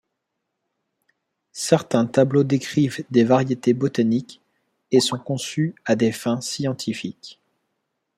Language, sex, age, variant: French, male, 30-39, Français de métropole